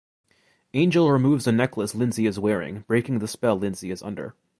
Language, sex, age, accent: English, male, 19-29, United States English